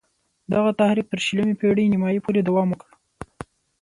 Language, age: Pashto, 19-29